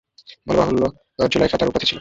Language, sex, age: Bengali, male, 19-29